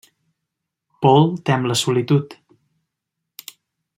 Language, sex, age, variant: Catalan, male, 30-39, Central